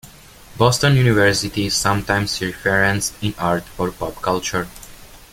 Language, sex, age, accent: English, male, 19-29, United States English